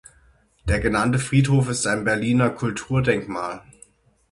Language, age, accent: German, 30-39, Deutschland Deutsch